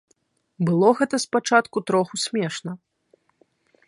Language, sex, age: Belarusian, female, 19-29